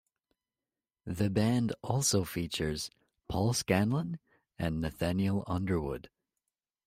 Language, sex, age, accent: English, male, 30-39, Australian English